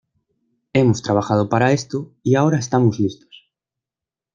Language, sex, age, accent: Spanish, male, 19-29, España: Centro-Sur peninsular (Madrid, Toledo, Castilla-La Mancha)